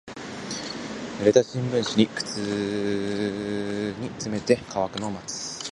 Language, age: Japanese, 19-29